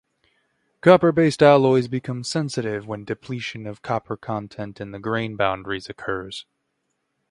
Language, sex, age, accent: English, male, 19-29, United States English